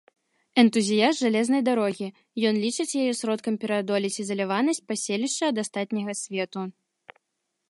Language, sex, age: Belarusian, female, 19-29